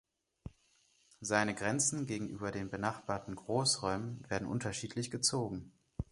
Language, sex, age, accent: German, male, 30-39, Deutschland Deutsch